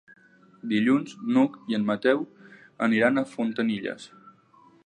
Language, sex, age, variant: Catalan, male, 19-29, Nord-Occidental